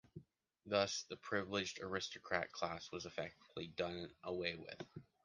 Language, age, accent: English, 30-39, Canadian English